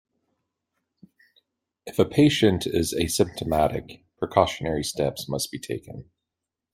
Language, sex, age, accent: English, male, 30-39, United States English